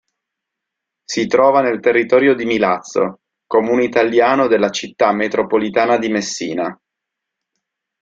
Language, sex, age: Italian, male, 30-39